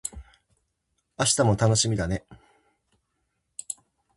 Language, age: Japanese, 50-59